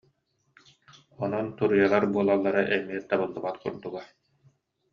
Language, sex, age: Yakut, male, 30-39